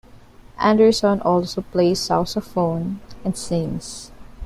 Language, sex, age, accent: English, female, 19-29, Filipino